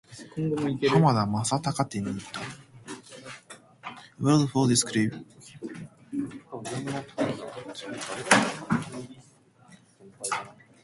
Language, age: Japanese, 19-29